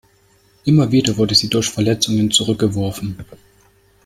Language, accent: German, Deutschland Deutsch